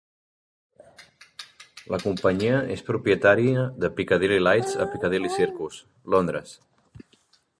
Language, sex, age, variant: Catalan, male, 30-39, Central